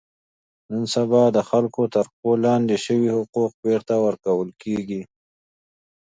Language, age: Pashto, 30-39